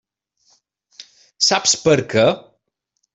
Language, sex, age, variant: Catalan, male, 30-39, Balear